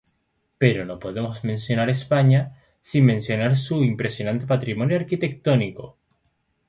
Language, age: Spanish, 19-29